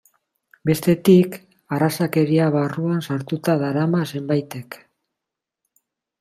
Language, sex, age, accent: Basque, male, 50-59, Mendebalekoa (Araba, Bizkaia, Gipuzkoako mendebaleko herri batzuk)